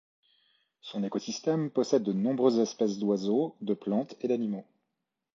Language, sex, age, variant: French, male, 30-39, Français de métropole